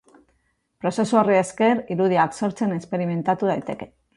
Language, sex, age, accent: Basque, female, 50-59, Mendebalekoa (Araba, Bizkaia, Gipuzkoako mendebaleko herri batzuk)